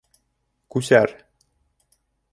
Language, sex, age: Bashkir, male, 30-39